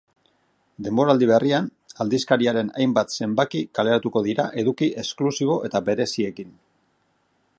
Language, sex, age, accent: Basque, male, 40-49, Mendebalekoa (Araba, Bizkaia, Gipuzkoako mendebaleko herri batzuk)